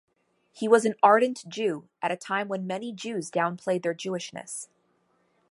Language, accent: English, United States English